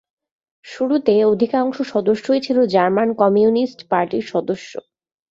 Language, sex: Bengali, female